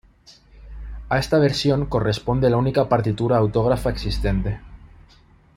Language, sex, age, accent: Spanish, male, 30-39, España: Norte peninsular (Asturias, Castilla y León, Cantabria, País Vasco, Navarra, Aragón, La Rioja, Guadalajara, Cuenca)